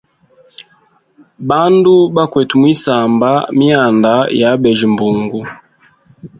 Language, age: Hemba, 19-29